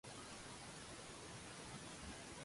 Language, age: Cantonese, 19-29